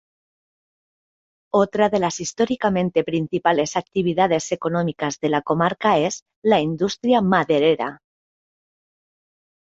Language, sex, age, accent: Spanish, female, 30-39, España: Centro-Sur peninsular (Madrid, Toledo, Castilla-La Mancha)